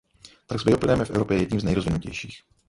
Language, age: Czech, 30-39